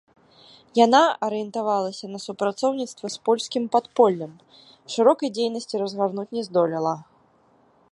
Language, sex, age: Belarusian, female, 30-39